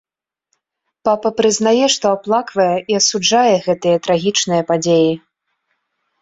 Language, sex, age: Belarusian, female, 19-29